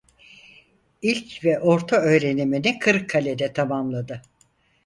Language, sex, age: Turkish, female, 80-89